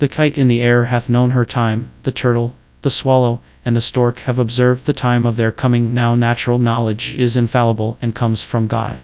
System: TTS, FastPitch